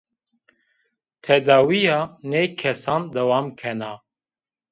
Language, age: Zaza, 30-39